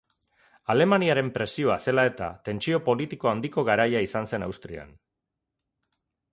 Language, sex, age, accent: Basque, male, 40-49, Mendebalekoa (Araba, Bizkaia, Gipuzkoako mendebaleko herri batzuk)